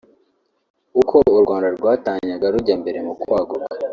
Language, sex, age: Kinyarwanda, male, under 19